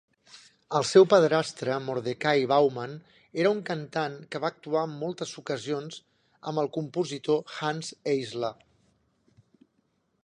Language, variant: Catalan, Central